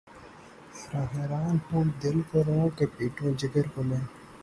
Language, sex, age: Urdu, male, 19-29